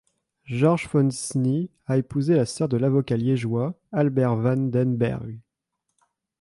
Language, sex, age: French, male, under 19